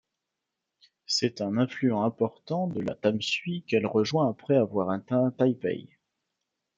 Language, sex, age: French, male, 30-39